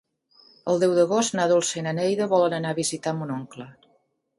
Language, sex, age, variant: Catalan, female, 50-59, Central